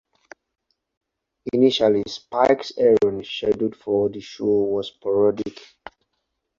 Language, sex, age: English, male, 19-29